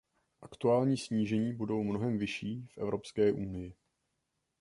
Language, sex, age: Czech, male, 19-29